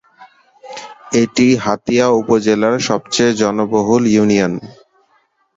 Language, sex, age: Bengali, male, 30-39